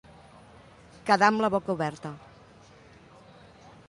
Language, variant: Catalan, Central